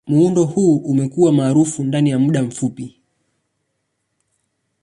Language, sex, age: Swahili, male, 19-29